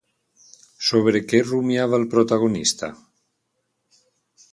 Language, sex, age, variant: Catalan, male, 60-69, Valencià central